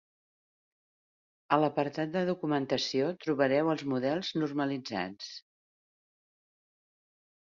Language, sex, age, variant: Catalan, female, 60-69, Central